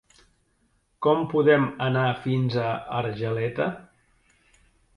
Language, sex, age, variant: Catalan, male, 50-59, Central